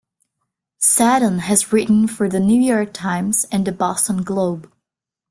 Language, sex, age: English, female, 19-29